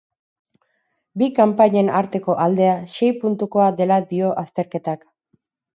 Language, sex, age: Basque, female, 30-39